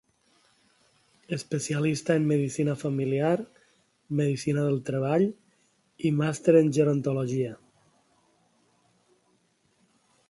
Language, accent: Catalan, valencià